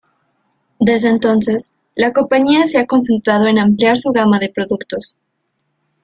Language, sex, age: Spanish, female, 19-29